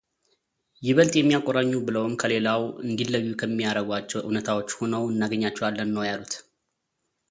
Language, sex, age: Amharic, male, 30-39